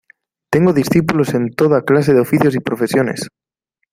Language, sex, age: Spanish, male, 19-29